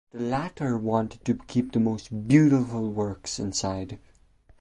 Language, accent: English, United States English; India and South Asia (India, Pakistan, Sri Lanka)